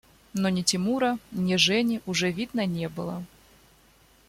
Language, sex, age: Russian, female, 19-29